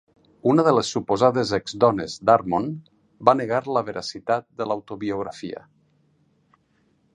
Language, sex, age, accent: Catalan, male, 50-59, valencià